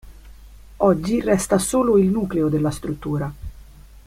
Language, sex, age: Italian, female, 40-49